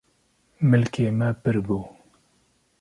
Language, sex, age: Kurdish, male, 30-39